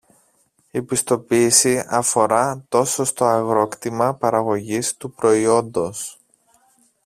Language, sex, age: Greek, male, 30-39